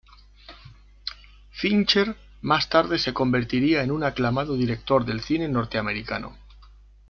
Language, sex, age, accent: Spanish, male, 40-49, España: Centro-Sur peninsular (Madrid, Toledo, Castilla-La Mancha)